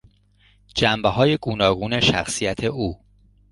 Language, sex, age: Persian, male, 50-59